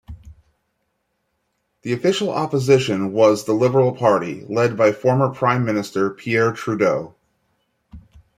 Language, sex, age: English, male, 40-49